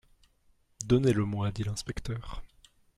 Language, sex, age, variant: French, male, 19-29, Français de métropole